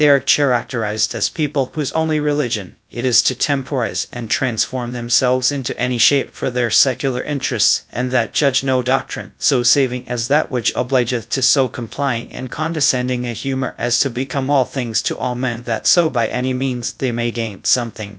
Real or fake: fake